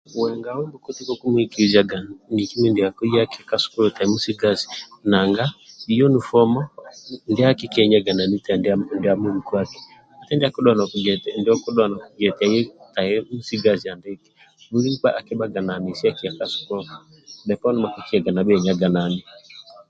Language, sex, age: Amba (Uganda), male, 30-39